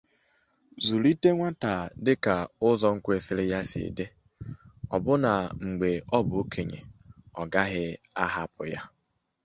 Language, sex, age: Igbo, male, 19-29